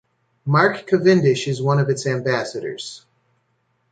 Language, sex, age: English, male, 40-49